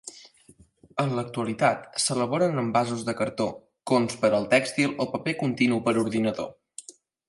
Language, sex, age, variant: Catalan, male, under 19, Septentrional